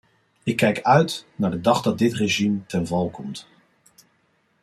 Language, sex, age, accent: Dutch, male, 40-49, Nederlands Nederlands